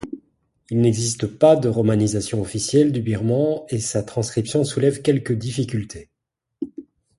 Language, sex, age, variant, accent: French, male, 40-49, Français d'Europe, Français de Belgique